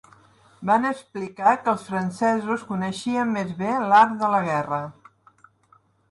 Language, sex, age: Catalan, female, 60-69